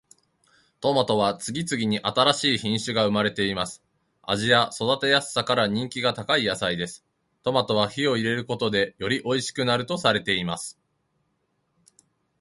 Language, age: Japanese, 30-39